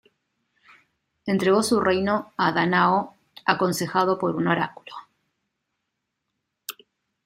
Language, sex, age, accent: Spanish, female, 40-49, Rioplatense: Argentina, Uruguay, este de Bolivia, Paraguay